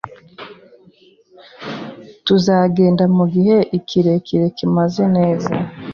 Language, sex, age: Kinyarwanda, female, 30-39